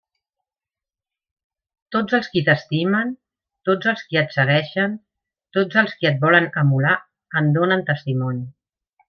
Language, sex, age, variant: Catalan, male, 50-59, Central